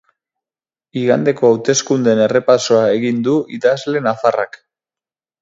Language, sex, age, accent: Basque, male, 30-39, Erdialdekoa edo Nafarra (Gipuzkoa, Nafarroa)